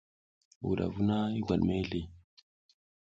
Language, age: South Giziga, 19-29